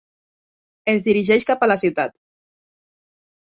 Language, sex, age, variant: Catalan, female, 19-29, Nord-Occidental